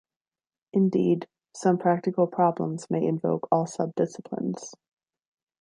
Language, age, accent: English, 30-39, United States English